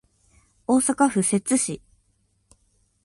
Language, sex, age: Japanese, female, 19-29